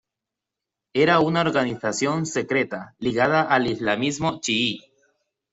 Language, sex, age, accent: Spanish, male, 19-29, Andino-Pacífico: Colombia, Perú, Ecuador, oeste de Bolivia y Venezuela andina